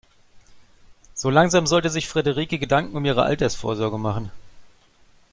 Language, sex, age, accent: German, male, 40-49, Deutschland Deutsch